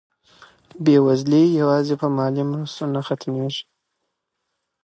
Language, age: Pashto, 19-29